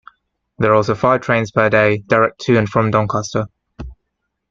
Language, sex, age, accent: English, male, 19-29, England English